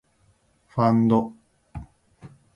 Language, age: Japanese, 40-49